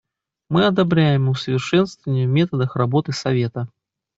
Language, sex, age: Russian, male, 30-39